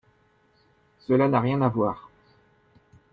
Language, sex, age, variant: French, male, 40-49, Français de métropole